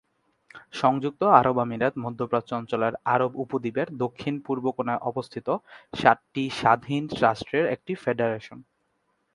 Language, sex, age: Bengali, male, 19-29